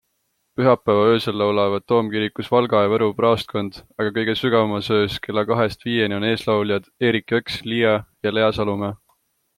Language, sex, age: Estonian, male, 19-29